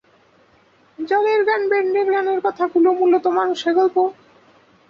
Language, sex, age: Bengali, male, under 19